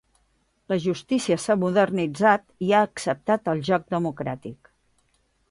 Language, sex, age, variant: Catalan, female, 60-69, Central